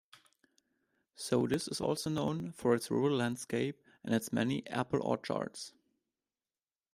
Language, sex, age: English, male, 19-29